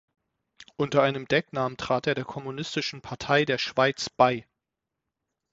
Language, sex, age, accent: German, male, 30-39, Deutschland Deutsch